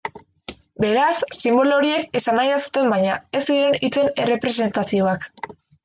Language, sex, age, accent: Basque, female, under 19, Erdialdekoa edo Nafarra (Gipuzkoa, Nafarroa)